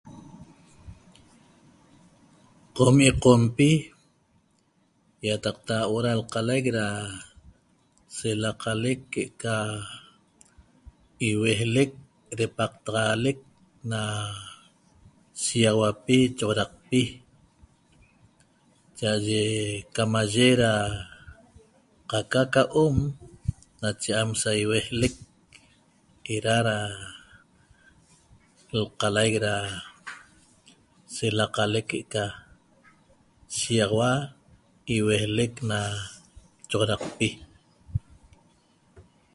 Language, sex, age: Toba, female, 50-59